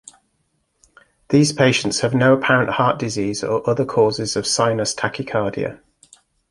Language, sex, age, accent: English, male, 40-49, England English